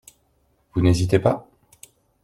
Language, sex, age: French, male, 30-39